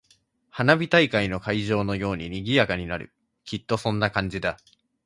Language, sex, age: Japanese, male, 19-29